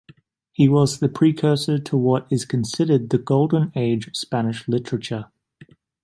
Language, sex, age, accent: English, male, 19-29, Australian English